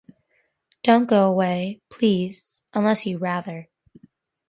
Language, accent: English, United States English